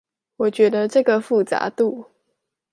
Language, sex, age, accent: Chinese, female, 19-29, 出生地：臺北市